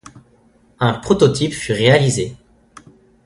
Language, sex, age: French, male, under 19